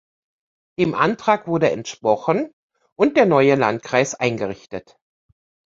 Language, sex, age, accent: German, female, 50-59, Deutschland Deutsch